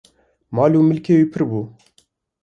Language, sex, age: Kurdish, male, 19-29